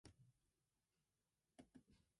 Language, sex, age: English, female, under 19